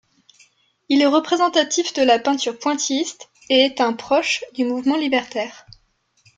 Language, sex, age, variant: French, female, 19-29, Français de métropole